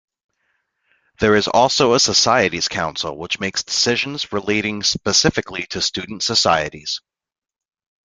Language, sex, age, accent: English, male, 30-39, United States English